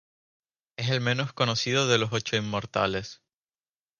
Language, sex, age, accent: Spanish, male, 19-29, España: Islas Canarias